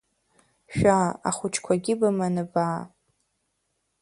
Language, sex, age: Abkhazian, female, under 19